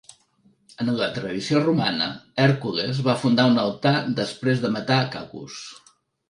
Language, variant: Catalan, Central